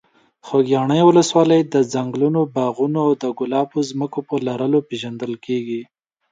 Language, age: Pashto, 19-29